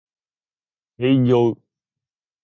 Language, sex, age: Japanese, male, under 19